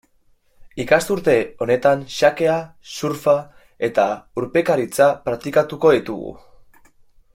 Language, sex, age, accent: Basque, male, 19-29, Mendebalekoa (Araba, Bizkaia, Gipuzkoako mendebaleko herri batzuk)